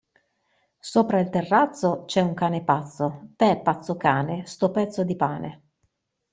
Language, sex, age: Italian, female, 40-49